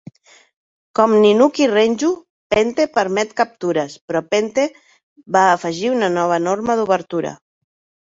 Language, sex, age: Catalan, female, 50-59